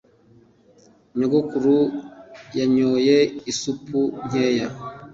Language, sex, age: Kinyarwanda, male, 40-49